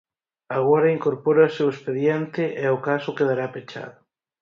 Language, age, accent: Galician, 19-29, Oriental (común en zona oriental)